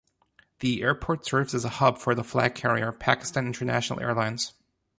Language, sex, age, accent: English, male, 30-39, United States English